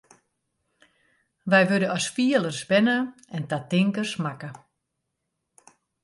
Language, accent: Western Frisian, Klaaifrysk